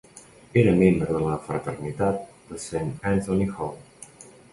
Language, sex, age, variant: Catalan, male, 40-49, Nord-Occidental